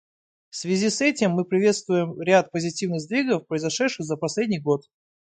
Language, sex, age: Russian, male, 19-29